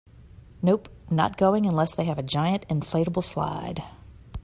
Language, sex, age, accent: English, female, 50-59, United States English